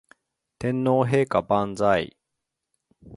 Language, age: Japanese, 40-49